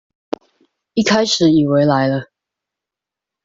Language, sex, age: Chinese, female, under 19